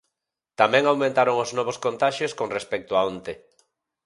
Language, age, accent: Galician, 40-49, Normativo (estándar)